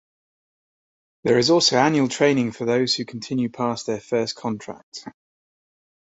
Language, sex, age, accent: English, male, 40-49, England English